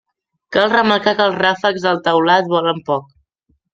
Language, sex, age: Catalan, male, under 19